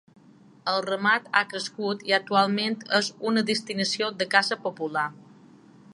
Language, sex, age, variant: Catalan, female, 40-49, Balear